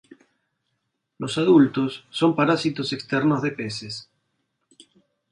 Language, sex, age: Spanish, male, 50-59